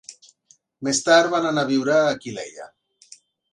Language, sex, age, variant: Catalan, male, 30-39, Central